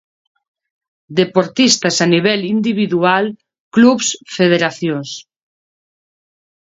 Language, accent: Galician, Normativo (estándar)